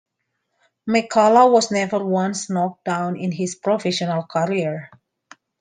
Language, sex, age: English, female, 30-39